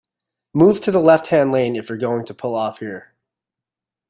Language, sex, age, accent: English, male, 30-39, United States English